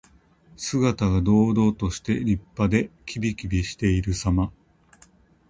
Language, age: Japanese, 50-59